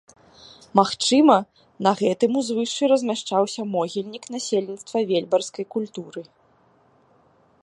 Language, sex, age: Belarusian, female, 30-39